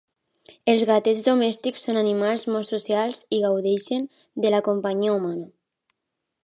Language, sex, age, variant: Catalan, female, under 19, Alacantí